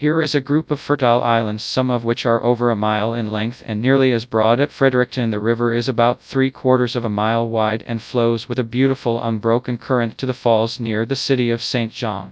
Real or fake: fake